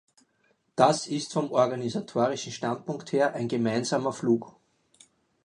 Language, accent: German, Österreichisches Deutsch